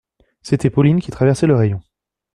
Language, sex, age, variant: French, male, 19-29, Français de métropole